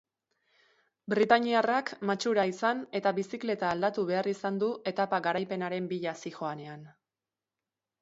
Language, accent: Basque, Erdialdekoa edo Nafarra (Gipuzkoa, Nafarroa)